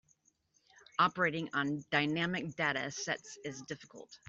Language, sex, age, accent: English, female, 40-49, United States English